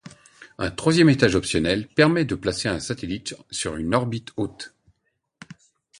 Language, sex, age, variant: French, male, 40-49, Français de métropole